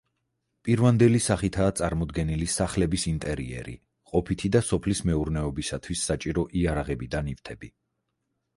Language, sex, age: Georgian, male, 40-49